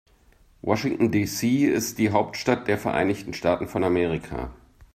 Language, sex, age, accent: German, male, 50-59, Deutschland Deutsch